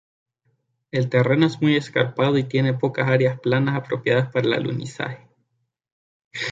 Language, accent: Spanish, América central